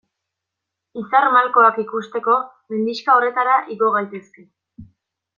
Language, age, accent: Basque, 19-29, Mendebalekoa (Araba, Bizkaia, Gipuzkoako mendebaleko herri batzuk)